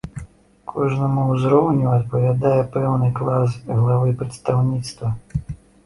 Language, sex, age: Belarusian, male, 50-59